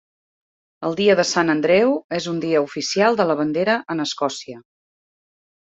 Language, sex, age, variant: Catalan, female, 40-49, Central